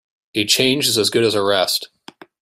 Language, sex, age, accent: English, male, 19-29, United States English